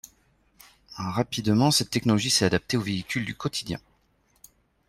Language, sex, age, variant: French, male, 40-49, Français de métropole